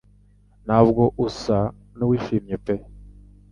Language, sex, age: Kinyarwanda, male, 19-29